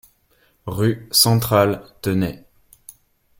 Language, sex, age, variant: French, male, 19-29, Français de métropole